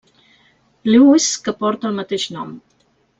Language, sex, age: Catalan, female, 40-49